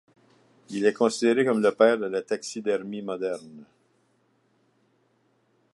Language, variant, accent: French, Français d'Amérique du Nord, Français du Canada